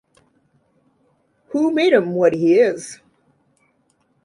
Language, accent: English, United States English